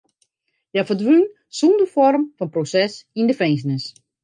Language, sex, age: Western Frisian, female, 40-49